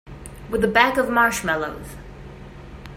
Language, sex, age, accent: English, female, 19-29, England English